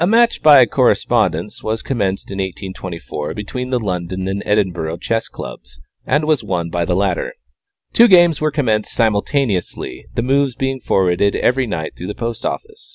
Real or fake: real